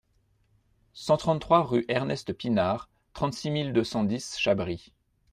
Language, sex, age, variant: French, male, 40-49, Français de métropole